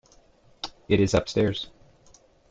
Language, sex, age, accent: English, male, 19-29, United States English